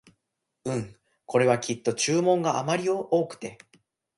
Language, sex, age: Japanese, male, under 19